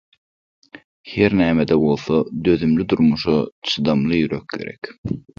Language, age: Turkmen, 19-29